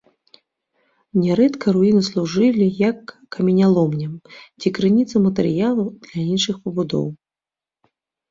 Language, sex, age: Belarusian, female, 30-39